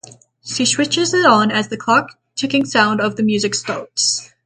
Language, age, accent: English, under 19, United States English